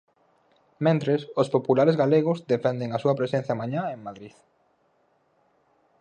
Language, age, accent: Galician, 19-29, Oriental (común en zona oriental)